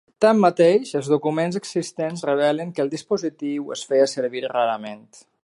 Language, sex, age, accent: Catalan, male, 40-49, valencià